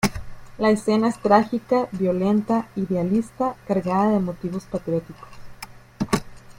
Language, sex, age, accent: Spanish, female, 19-29, México